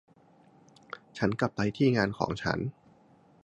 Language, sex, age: Thai, male, 30-39